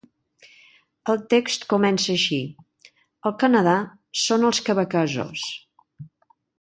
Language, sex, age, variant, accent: Catalan, female, 60-69, Balear, balear; central